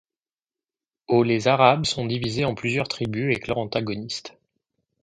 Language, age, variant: French, 19-29, Français de métropole